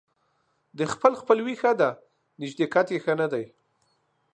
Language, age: Pashto, 40-49